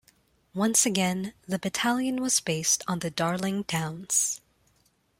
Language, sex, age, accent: English, female, 19-29, Filipino